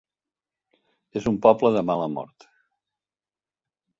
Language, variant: Catalan, Central